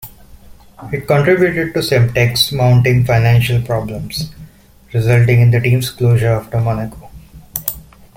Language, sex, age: English, male, 19-29